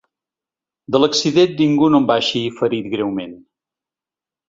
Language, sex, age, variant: Catalan, male, 60-69, Central